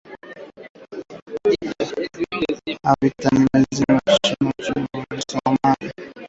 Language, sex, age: Swahili, male, 19-29